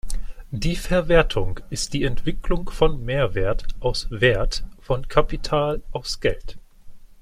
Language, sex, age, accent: German, male, 19-29, Deutschland Deutsch